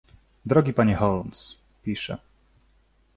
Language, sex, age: Polish, male, 19-29